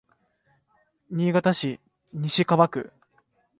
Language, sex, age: Japanese, male, under 19